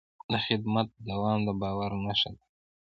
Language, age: Pashto, 19-29